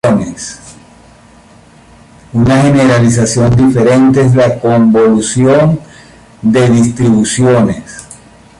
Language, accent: Spanish, Caribe: Cuba, Venezuela, Puerto Rico, República Dominicana, Panamá, Colombia caribeña, México caribeño, Costa del golfo de México